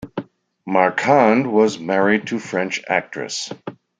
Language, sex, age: English, male, 60-69